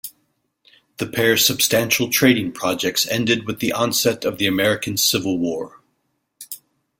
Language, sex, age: English, male, 40-49